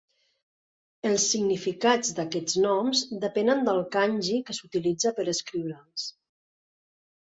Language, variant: Catalan, Central